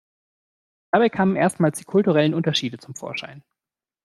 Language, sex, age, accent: German, male, 19-29, Deutschland Deutsch